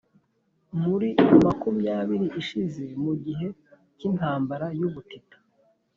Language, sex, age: Kinyarwanda, male, 30-39